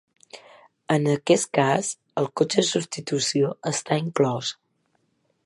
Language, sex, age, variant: Catalan, female, 19-29, Central